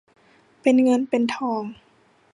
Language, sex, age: Thai, female, 19-29